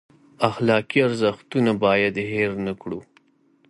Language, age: Pashto, 30-39